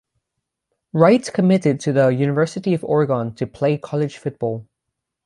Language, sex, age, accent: English, male, under 19, United States English; England English